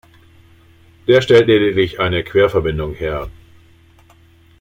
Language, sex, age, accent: German, male, 50-59, Deutschland Deutsch